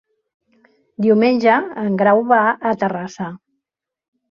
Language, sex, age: Catalan, female, 60-69